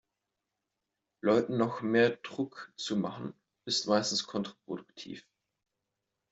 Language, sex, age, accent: German, male, 19-29, Deutschland Deutsch